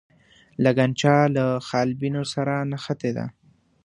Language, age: Pashto, 19-29